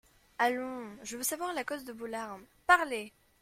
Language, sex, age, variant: French, female, under 19, Français de métropole